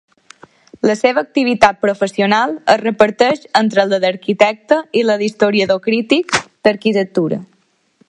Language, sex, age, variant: Catalan, female, under 19, Balear